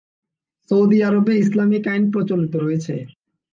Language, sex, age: Bengali, male, 19-29